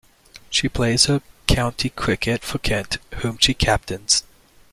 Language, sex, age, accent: English, male, 19-29, United States English